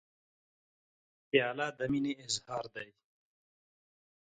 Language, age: Pashto, 30-39